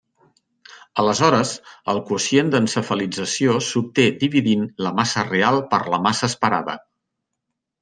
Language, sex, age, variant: Catalan, male, 50-59, Central